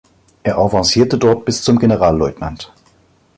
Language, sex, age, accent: German, male, 40-49, Deutschland Deutsch